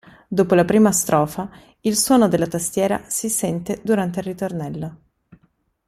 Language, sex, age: Italian, female, 30-39